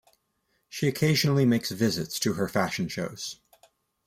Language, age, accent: English, 19-29, United States English